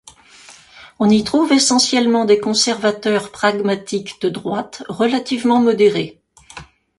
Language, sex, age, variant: French, female, 70-79, Français de métropole